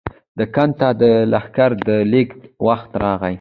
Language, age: Pashto, under 19